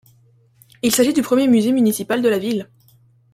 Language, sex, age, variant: French, female, 19-29, Français de métropole